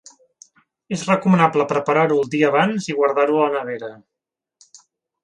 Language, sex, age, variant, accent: Catalan, male, 30-39, Central, central